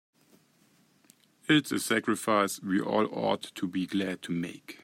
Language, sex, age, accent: English, male, 19-29, Canadian English